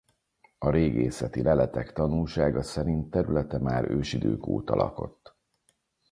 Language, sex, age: Hungarian, male, 40-49